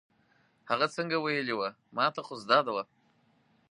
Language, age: Pashto, 40-49